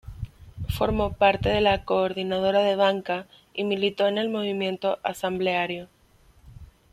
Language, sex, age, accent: Spanish, female, 19-29, México